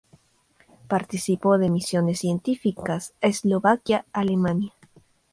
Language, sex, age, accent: Spanish, female, under 19, Peru